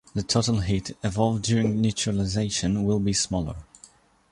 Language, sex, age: English, male, 19-29